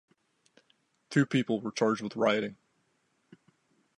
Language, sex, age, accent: English, male, 19-29, United States English